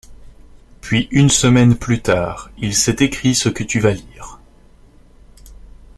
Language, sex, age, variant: French, male, 19-29, Français de métropole